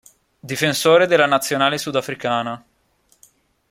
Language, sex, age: Italian, male, 19-29